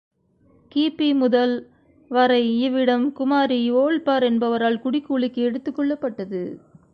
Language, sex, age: Tamil, female, 40-49